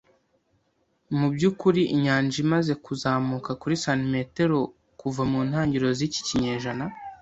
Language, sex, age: Kinyarwanda, male, 19-29